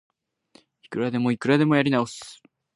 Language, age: Japanese, 19-29